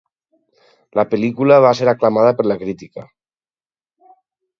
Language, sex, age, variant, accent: Catalan, male, 30-39, Valencià meridional, valencià